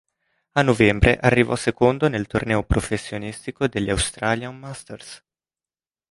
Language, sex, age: Italian, male, 19-29